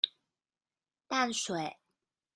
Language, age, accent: Chinese, 19-29, 出生地：臺北市